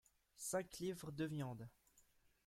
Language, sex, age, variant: French, male, under 19, Français de métropole